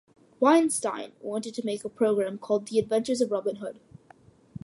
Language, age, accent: English, under 19, United States English